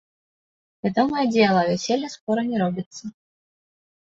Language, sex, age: Belarusian, female, 19-29